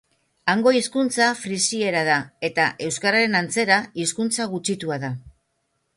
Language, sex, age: Basque, female, 50-59